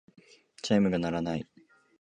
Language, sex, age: Japanese, male, 19-29